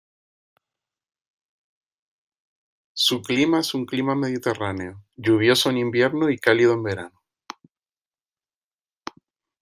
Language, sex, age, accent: Spanish, male, 30-39, España: Islas Canarias